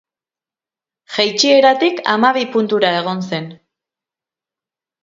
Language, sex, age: Basque, male, 30-39